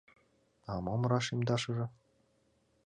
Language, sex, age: Mari, male, 19-29